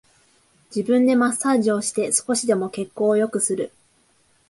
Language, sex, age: Japanese, female, 19-29